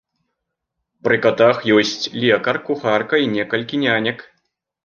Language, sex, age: Belarusian, male, 30-39